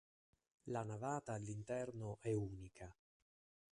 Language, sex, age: Italian, male, 40-49